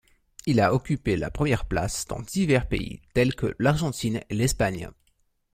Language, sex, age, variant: French, male, 19-29, Français de métropole